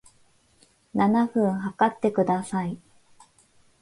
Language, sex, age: Japanese, female, 30-39